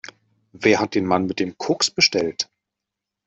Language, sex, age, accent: German, male, 30-39, Deutschland Deutsch